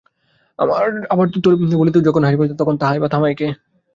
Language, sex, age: Bengali, male, 19-29